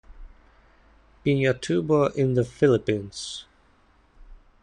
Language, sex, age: English, male, 19-29